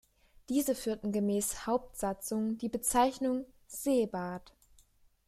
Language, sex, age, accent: German, female, 19-29, Deutschland Deutsch